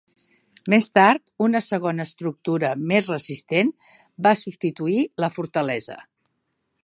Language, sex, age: Catalan, female, 70-79